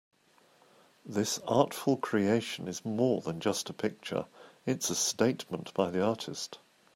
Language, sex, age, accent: English, male, 50-59, England English